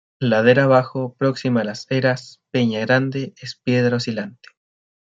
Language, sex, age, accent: Spanish, male, 19-29, Chileno: Chile, Cuyo